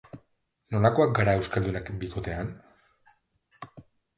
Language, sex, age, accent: Basque, male, 30-39, Mendebalekoa (Araba, Bizkaia, Gipuzkoako mendebaleko herri batzuk)